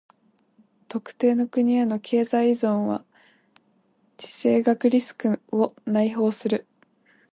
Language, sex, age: Japanese, female, 19-29